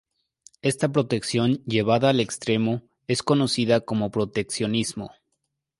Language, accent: Spanish, México